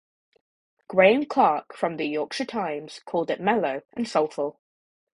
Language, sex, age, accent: English, male, under 19, England English